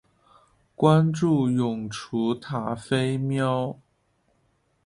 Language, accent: Chinese, 出生地：湖北省